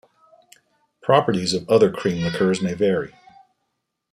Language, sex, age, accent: English, male, 40-49, United States English